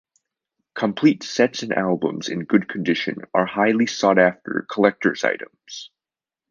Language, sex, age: English, male, under 19